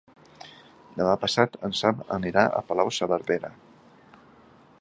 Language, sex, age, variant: Catalan, male, 50-59, Central